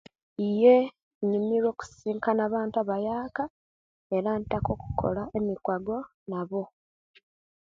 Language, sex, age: Kenyi, female, 19-29